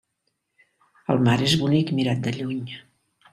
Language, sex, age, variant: Catalan, female, 70-79, Central